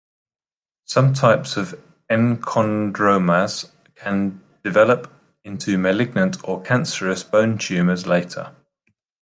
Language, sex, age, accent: English, male, 40-49, England English